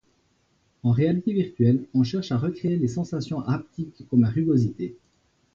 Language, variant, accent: French, Français d'Europe, Français de Suisse